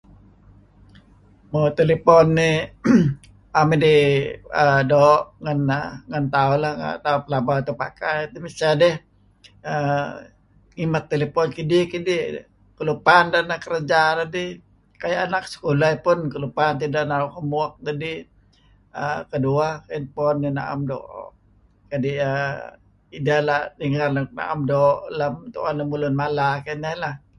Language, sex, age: Kelabit, male, 70-79